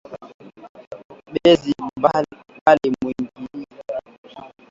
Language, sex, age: Swahili, male, 19-29